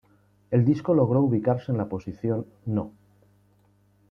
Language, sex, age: Spanish, male, 40-49